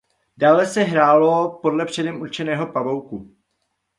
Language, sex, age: Czech, male, 40-49